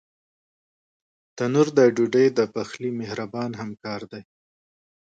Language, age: Pashto, 19-29